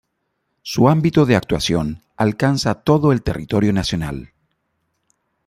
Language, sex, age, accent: Spanish, male, 50-59, América central